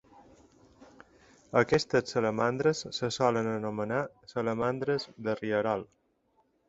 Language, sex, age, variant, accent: Catalan, male, 40-49, Balear, balear